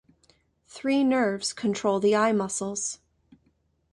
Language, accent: English, United States English